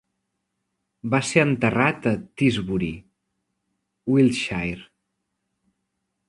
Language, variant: Catalan, Central